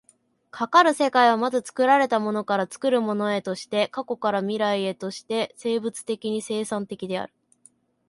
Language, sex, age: Japanese, male, 19-29